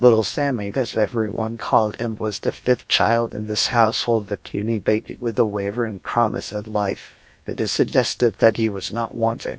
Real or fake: fake